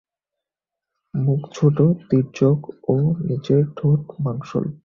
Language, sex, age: Bengali, male, 19-29